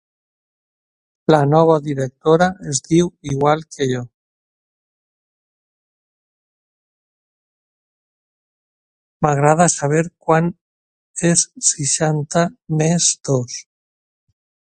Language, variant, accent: Catalan, Valencià central, valencià